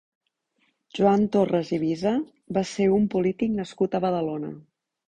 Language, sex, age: Catalan, female, 50-59